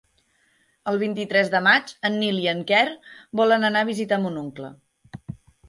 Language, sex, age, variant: Catalan, female, 19-29, Central